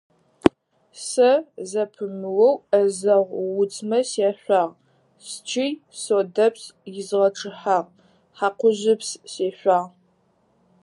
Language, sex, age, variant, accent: Adyghe, female, under 19, Адыгабзэ (Кирил, пстэумэ зэдыряе), Кıэмгуй (Çemguy)